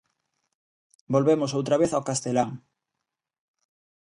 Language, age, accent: Galician, 19-29, Normativo (estándar)